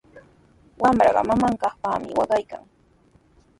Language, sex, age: Sihuas Ancash Quechua, female, 19-29